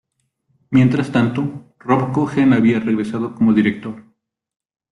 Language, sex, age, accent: Spanish, male, 30-39, México